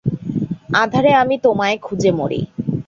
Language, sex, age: Bengali, female, 19-29